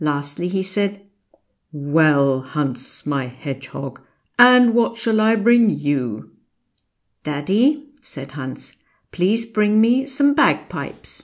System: none